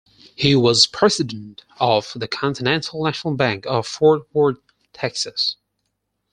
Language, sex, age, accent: English, male, 19-29, England English